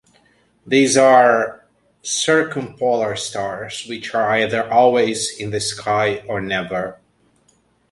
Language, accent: English, United States English